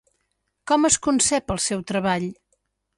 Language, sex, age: Catalan, female, 50-59